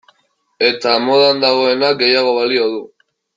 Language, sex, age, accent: Basque, male, 19-29, Mendebalekoa (Araba, Bizkaia, Gipuzkoako mendebaleko herri batzuk)